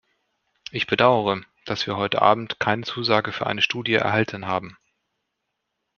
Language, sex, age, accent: German, male, 40-49, Deutschland Deutsch